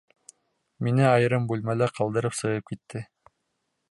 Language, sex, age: Bashkir, male, 19-29